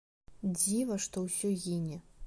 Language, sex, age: Belarusian, female, 30-39